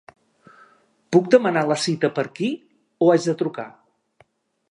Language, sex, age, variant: Catalan, male, 60-69, Central